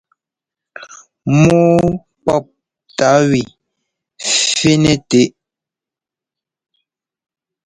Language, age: Ngomba, 19-29